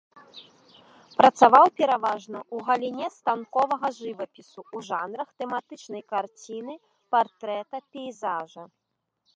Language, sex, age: Belarusian, female, 30-39